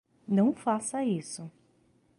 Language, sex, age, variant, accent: Portuguese, female, 30-39, Portuguese (Brasil), Paulista